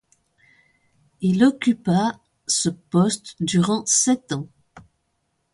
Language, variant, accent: French, Français d'Europe, Français de Suisse